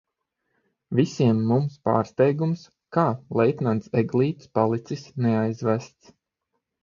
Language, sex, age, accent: Latvian, male, 30-39, Dzimtā valoda